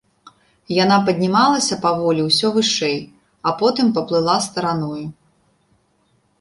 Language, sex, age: Belarusian, female, 19-29